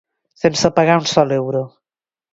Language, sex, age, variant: Catalan, female, 50-59, Septentrional